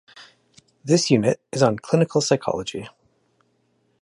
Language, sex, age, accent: English, male, 30-39, Canadian English